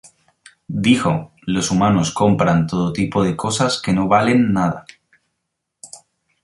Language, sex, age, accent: Spanish, male, 19-29, Andino-Pacífico: Colombia, Perú, Ecuador, oeste de Bolivia y Venezuela andina